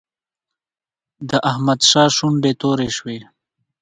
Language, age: Pashto, 19-29